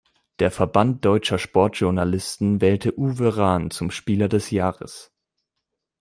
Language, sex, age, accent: German, male, 19-29, Deutschland Deutsch